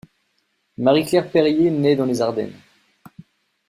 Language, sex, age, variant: French, male, 19-29, Français de métropole